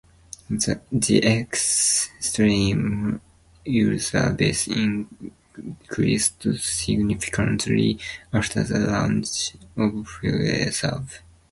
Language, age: English, 19-29